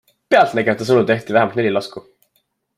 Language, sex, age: Estonian, male, 19-29